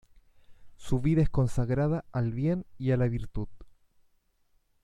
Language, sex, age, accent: Spanish, male, 19-29, Chileno: Chile, Cuyo